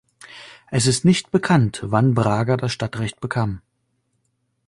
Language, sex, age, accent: German, male, 19-29, Deutschland Deutsch